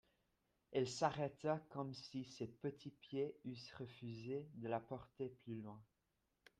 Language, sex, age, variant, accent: French, male, under 19, Français d'Amérique du Nord, Français du Canada